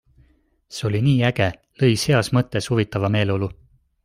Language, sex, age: Estonian, male, 19-29